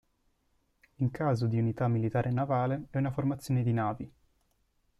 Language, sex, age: Italian, male, 19-29